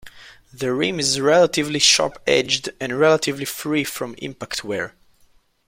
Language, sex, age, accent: English, male, under 19, United States English